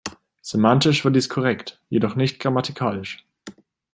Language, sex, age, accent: German, male, 19-29, Deutschland Deutsch